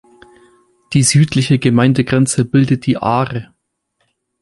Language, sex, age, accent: German, male, 19-29, Deutschland Deutsch